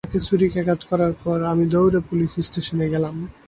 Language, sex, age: Bengali, male, 19-29